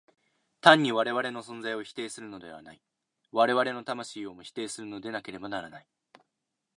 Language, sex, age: Japanese, male, under 19